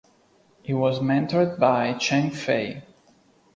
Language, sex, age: English, male, 19-29